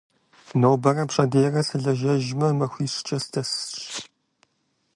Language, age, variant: Kabardian, 19-29, Адыгэбзэ (Къэбэрдей, Кирил, псоми зэдай)